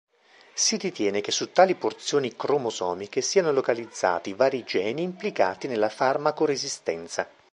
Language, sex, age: Italian, male, 50-59